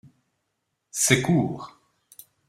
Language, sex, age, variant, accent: French, male, 50-59, Français d'Europe, Français de Suisse